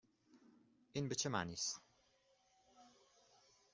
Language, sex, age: Persian, male, 19-29